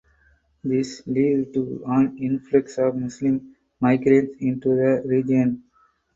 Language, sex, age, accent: English, male, 30-39, India and South Asia (India, Pakistan, Sri Lanka)